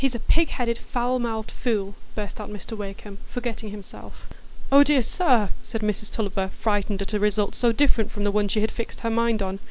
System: none